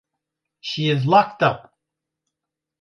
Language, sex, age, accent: English, male, 50-59, United States English